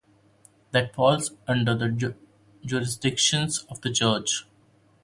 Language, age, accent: English, 19-29, India and South Asia (India, Pakistan, Sri Lanka)